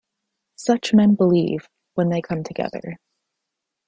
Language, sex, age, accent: English, female, 19-29, United States English